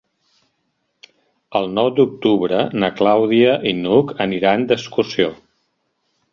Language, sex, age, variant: Catalan, male, 50-59, Central